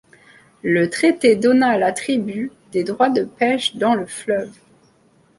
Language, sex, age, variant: French, female, 30-39, Français de métropole